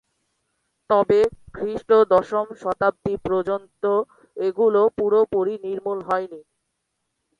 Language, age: Bengali, under 19